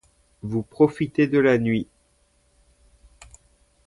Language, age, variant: French, 50-59, Français de métropole